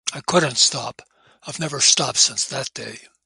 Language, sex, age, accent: English, male, 70-79, United States English